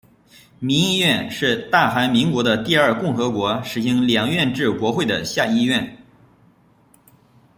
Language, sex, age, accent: Chinese, male, 30-39, 出生地：河南省